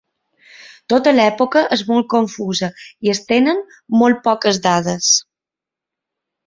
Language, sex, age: Catalan, female, 30-39